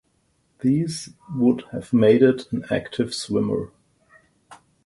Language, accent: English, German